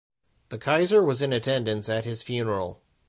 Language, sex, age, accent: English, male, 40-49, United States English